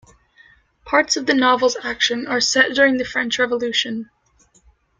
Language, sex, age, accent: English, female, 19-29, United States English